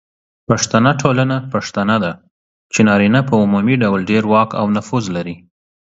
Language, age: Pashto, 30-39